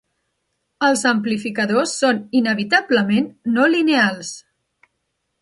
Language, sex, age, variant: Catalan, female, 30-39, Central